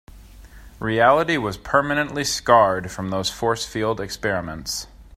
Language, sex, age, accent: English, male, 30-39, United States English